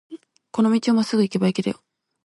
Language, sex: Japanese, female